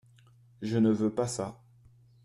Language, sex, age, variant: French, male, 40-49, Français de métropole